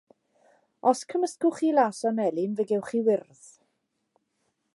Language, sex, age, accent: Welsh, female, 40-49, Y Deyrnas Unedig Cymraeg